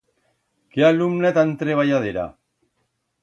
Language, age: Aragonese, 50-59